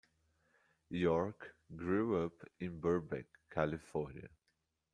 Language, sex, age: English, male, 30-39